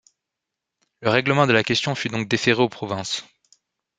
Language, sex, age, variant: French, male, 19-29, Français de métropole